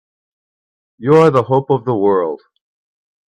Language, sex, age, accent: English, female, 50-59, United States English